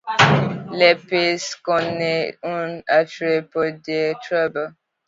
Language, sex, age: French, female, 19-29